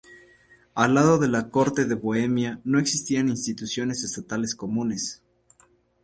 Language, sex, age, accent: Spanish, male, 19-29, México